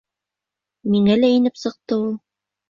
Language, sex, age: Bashkir, female, 40-49